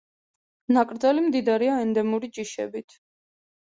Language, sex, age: Georgian, female, 19-29